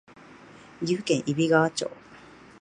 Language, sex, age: Japanese, female, 50-59